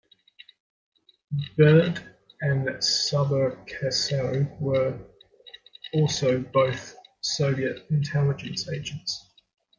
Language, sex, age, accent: English, male, 19-29, Australian English